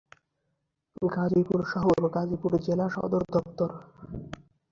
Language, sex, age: Bengali, male, 19-29